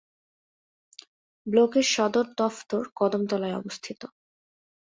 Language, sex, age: Bengali, female, 19-29